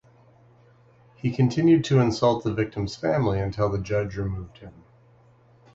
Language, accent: English, United States English